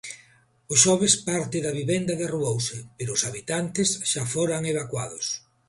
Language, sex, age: Galician, male, 50-59